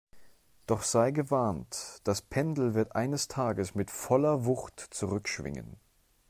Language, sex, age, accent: German, male, 19-29, Deutschland Deutsch